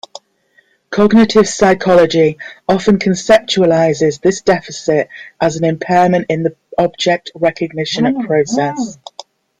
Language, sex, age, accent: English, female, 40-49, England English